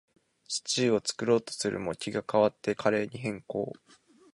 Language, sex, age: Japanese, male, 19-29